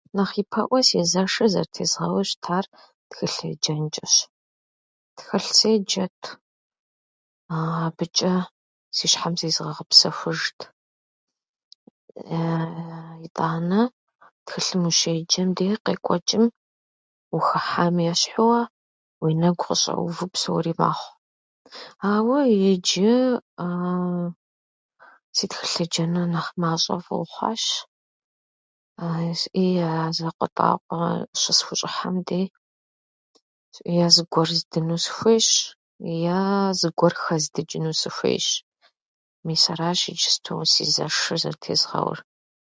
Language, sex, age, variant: Kabardian, female, 30-39, Адыгэбзэ (Къэбэрдей, Кирил, псоми зэдай)